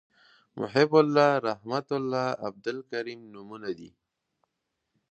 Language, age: Pashto, 19-29